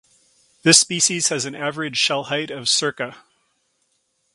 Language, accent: English, Canadian English